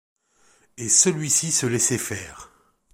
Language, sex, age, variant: French, male, 50-59, Français de métropole